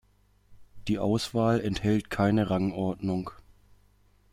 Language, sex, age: German, male, 19-29